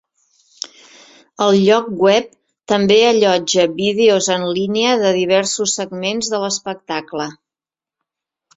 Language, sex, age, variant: Catalan, female, 60-69, Central